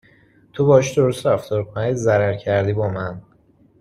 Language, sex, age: Persian, male, 19-29